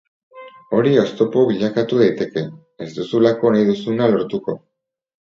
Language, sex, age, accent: Basque, male, 40-49, Erdialdekoa edo Nafarra (Gipuzkoa, Nafarroa)